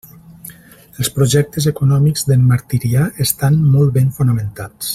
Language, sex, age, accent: Catalan, male, 40-49, valencià